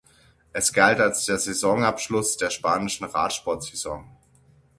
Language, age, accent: German, 30-39, Deutschland Deutsch